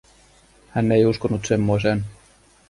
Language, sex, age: Finnish, male, 30-39